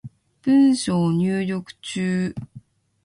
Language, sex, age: Japanese, female, 30-39